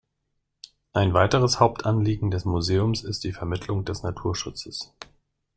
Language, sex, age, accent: German, male, 40-49, Deutschland Deutsch